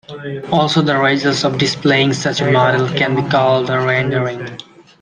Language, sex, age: English, male, 19-29